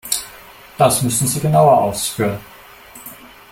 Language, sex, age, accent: German, male, 19-29, Deutschland Deutsch